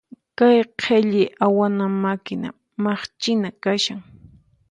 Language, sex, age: Puno Quechua, female, 19-29